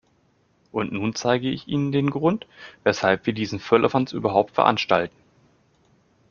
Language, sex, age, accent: German, male, 30-39, Deutschland Deutsch